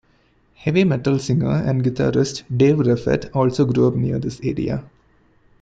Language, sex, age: English, male, 19-29